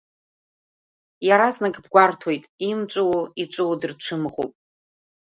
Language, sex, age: Abkhazian, female, 30-39